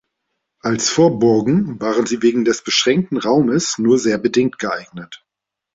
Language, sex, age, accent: German, male, 40-49, Deutschland Deutsch